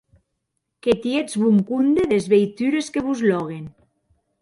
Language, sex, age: Occitan, female, 40-49